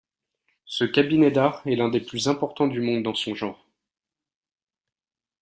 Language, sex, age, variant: French, male, 19-29, Français de métropole